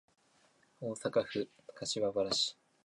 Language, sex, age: Japanese, male, 19-29